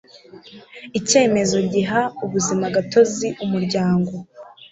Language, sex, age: Kinyarwanda, female, 19-29